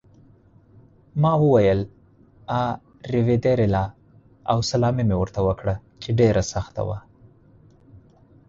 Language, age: Pashto, 30-39